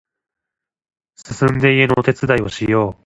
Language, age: Japanese, 19-29